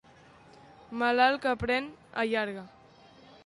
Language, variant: Catalan, Septentrional